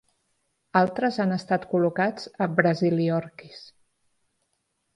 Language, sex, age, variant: Catalan, female, 40-49, Central